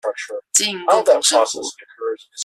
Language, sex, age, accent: Chinese, male, 19-29, 出生地：臺北市